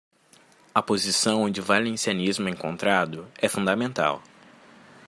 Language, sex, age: Portuguese, male, 19-29